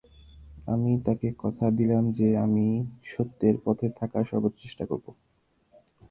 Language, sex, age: Bengali, male, 19-29